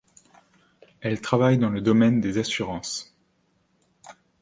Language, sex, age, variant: French, male, 30-39, Français de métropole